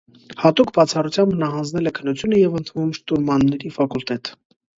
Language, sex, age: Armenian, male, 19-29